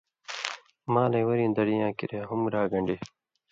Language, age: Indus Kohistani, 19-29